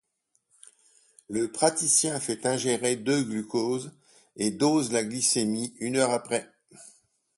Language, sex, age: French, male, 60-69